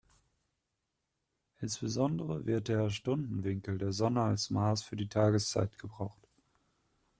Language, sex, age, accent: German, male, 19-29, Deutschland Deutsch